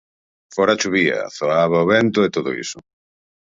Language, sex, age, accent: Galician, male, 40-49, Central (gheada)